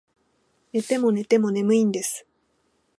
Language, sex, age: Japanese, female, under 19